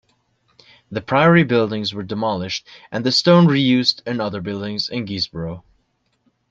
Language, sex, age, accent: English, male, under 19, United States English